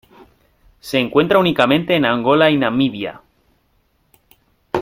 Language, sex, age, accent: Spanish, male, 30-39, España: Norte peninsular (Asturias, Castilla y León, Cantabria, País Vasco, Navarra, Aragón, La Rioja, Guadalajara, Cuenca)